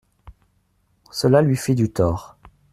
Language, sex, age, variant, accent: French, male, 40-49, Français d'Amérique du Nord, Français du Canada